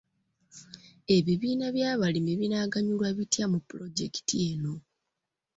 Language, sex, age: Ganda, female, 30-39